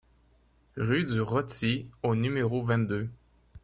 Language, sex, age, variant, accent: French, male, 30-39, Français d'Amérique du Nord, Français du Canada